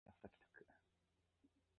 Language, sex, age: Japanese, male, 19-29